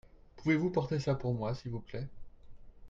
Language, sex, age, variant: French, male, 30-39, Français de métropole